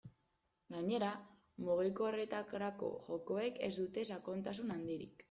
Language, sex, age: Basque, female, 19-29